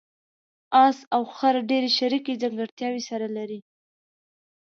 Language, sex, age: Pashto, female, 19-29